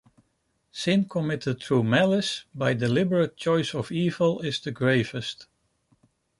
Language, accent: English, United States English